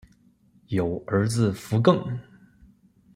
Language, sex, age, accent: Chinese, male, 19-29, 出生地：北京市